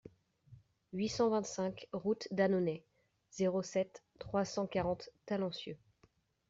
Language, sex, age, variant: French, female, 19-29, Français de métropole